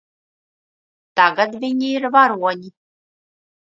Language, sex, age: Latvian, female, 40-49